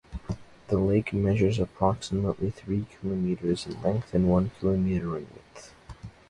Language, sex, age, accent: English, male, under 19, United States English